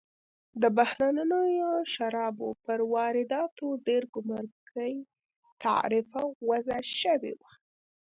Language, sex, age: Pashto, female, under 19